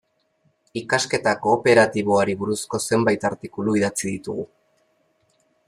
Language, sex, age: Basque, male, 19-29